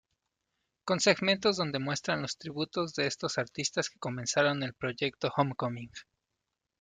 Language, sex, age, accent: Spanish, male, 30-39, México